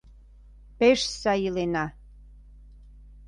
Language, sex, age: Mari, female, 40-49